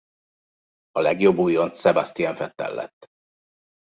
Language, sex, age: Hungarian, male, 30-39